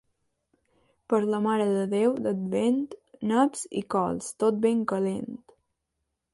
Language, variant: Catalan, Balear